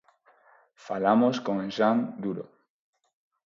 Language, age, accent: Galician, 19-29, Neofalante